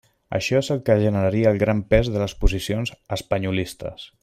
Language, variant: Catalan, Central